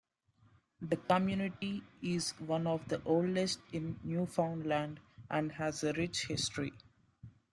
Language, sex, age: English, male, under 19